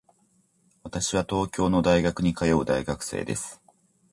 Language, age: Japanese, 40-49